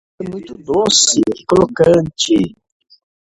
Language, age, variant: Portuguese, 40-49, Portuguese (Brasil)